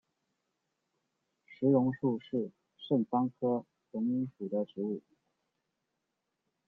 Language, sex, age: Chinese, male, 19-29